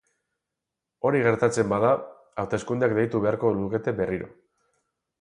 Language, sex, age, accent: Basque, male, 40-49, Mendebalekoa (Araba, Bizkaia, Gipuzkoako mendebaleko herri batzuk)